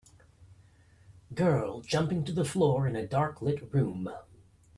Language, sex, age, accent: English, male, 30-39, United States English